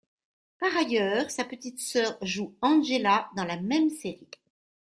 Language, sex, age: French, female, 60-69